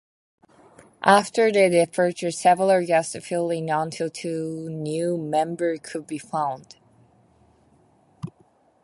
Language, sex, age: English, female, 19-29